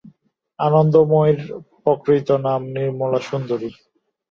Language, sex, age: Bengali, male, 19-29